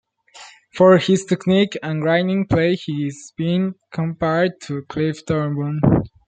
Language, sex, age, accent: English, male, under 19, United States English